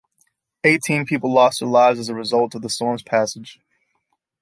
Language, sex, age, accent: English, male, 19-29, United States English